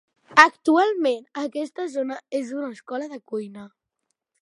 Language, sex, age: Catalan, female, 40-49